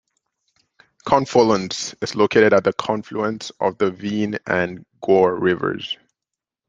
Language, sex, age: English, male, 30-39